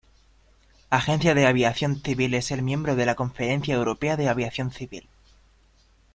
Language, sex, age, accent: Spanish, male, 19-29, España: Centro-Sur peninsular (Madrid, Toledo, Castilla-La Mancha)